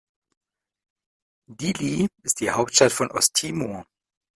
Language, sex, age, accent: German, female, 30-39, Deutschland Deutsch